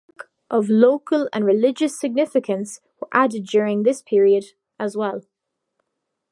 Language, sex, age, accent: English, female, under 19, Irish English